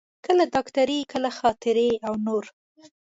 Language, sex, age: Pashto, female, 19-29